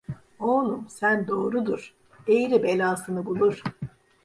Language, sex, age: Turkish, female, 50-59